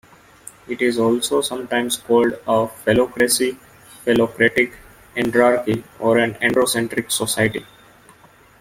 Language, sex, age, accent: English, male, 19-29, India and South Asia (India, Pakistan, Sri Lanka)